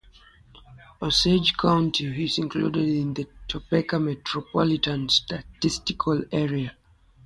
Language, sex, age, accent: English, male, 19-29, United States English; England English